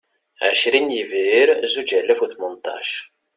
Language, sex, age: Kabyle, male, 30-39